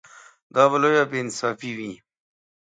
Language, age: Pashto, 30-39